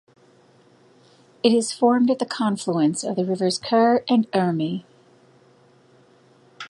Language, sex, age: English, female, 40-49